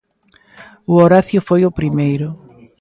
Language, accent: Galician, Oriental (común en zona oriental)